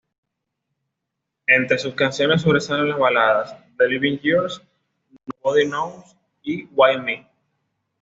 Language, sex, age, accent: Spanish, male, 19-29, Caribe: Cuba, Venezuela, Puerto Rico, República Dominicana, Panamá, Colombia caribeña, México caribeño, Costa del golfo de México